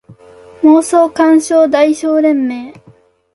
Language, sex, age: Japanese, female, 19-29